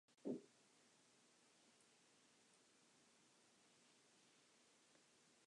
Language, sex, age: English, male, under 19